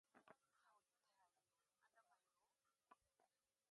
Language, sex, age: English, female, 19-29